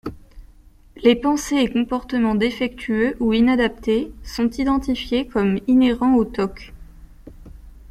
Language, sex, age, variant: French, female, 19-29, Français de métropole